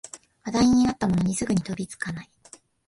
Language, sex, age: Japanese, female, 19-29